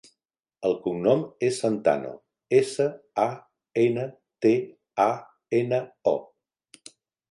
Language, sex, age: Catalan, male, 60-69